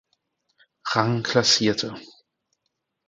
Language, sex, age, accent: German, male, 19-29, Deutschland Deutsch